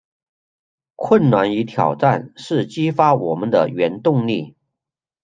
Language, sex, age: Chinese, male, 40-49